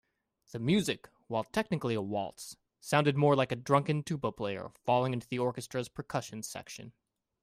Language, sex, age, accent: English, male, 19-29, United States English